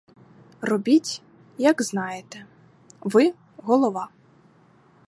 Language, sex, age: Ukrainian, female, 19-29